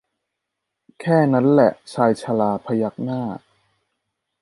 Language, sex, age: Thai, male, 30-39